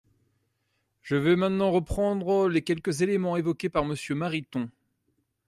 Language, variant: French, Français de métropole